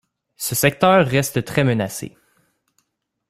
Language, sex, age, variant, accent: French, male, 19-29, Français d'Amérique du Nord, Français du Canada